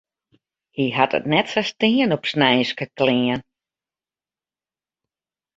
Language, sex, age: Western Frisian, female, 50-59